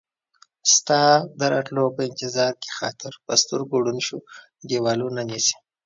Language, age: Pashto, 30-39